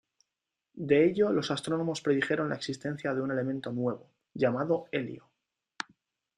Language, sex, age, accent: Spanish, male, 19-29, España: Centro-Sur peninsular (Madrid, Toledo, Castilla-La Mancha)